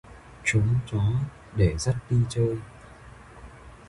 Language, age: Vietnamese, 19-29